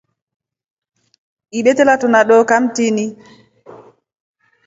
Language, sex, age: Rombo, female, 30-39